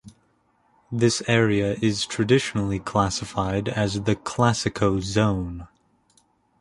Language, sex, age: English, male, under 19